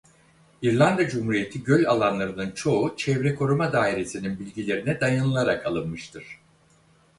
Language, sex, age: Turkish, male, 60-69